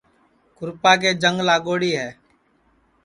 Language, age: Sansi, 19-29